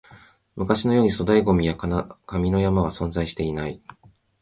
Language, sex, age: Japanese, male, 30-39